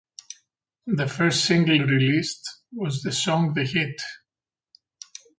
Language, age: English, 40-49